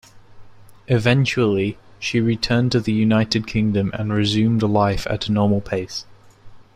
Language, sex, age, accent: English, male, under 19, England English